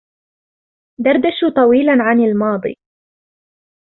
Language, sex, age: Arabic, female, 19-29